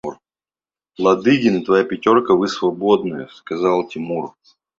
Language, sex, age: Russian, male, 19-29